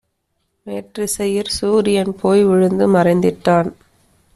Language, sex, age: Tamil, female, 30-39